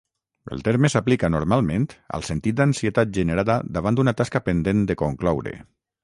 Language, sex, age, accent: Catalan, male, 40-49, valencià